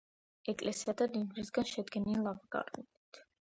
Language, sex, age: Georgian, female, under 19